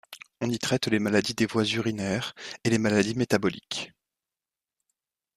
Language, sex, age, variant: French, male, 19-29, Français de métropole